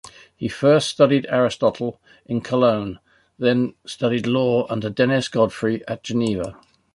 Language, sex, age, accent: English, male, 60-69, England English